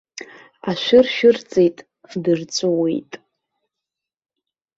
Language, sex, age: Abkhazian, female, 19-29